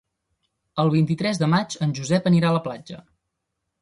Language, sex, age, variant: Catalan, male, 19-29, Central